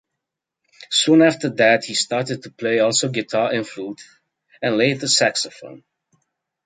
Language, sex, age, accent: English, male, 30-39, Australian English